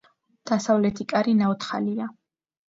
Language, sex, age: Georgian, female, under 19